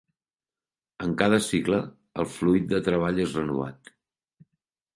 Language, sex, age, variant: Catalan, male, 50-59, Central